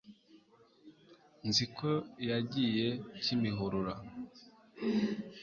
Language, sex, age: Kinyarwanda, male, 30-39